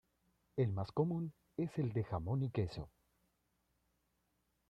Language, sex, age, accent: Spanish, male, 19-29, América central